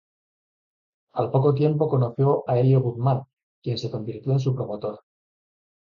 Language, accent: Spanish, España: Centro-Sur peninsular (Madrid, Toledo, Castilla-La Mancha)